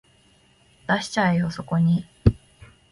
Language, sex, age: Japanese, female, 19-29